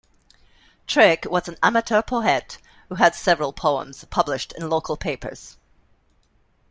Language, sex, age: English, female, 50-59